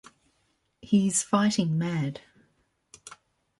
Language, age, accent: English, 50-59, Australian English